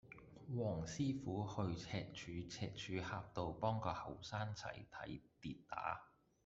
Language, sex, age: Cantonese, male, 19-29